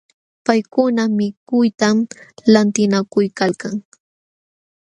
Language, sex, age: Jauja Wanca Quechua, female, 19-29